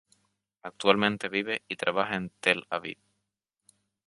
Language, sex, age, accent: Spanish, male, 19-29, España: Islas Canarias